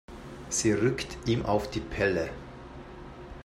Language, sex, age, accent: German, male, 40-49, Österreichisches Deutsch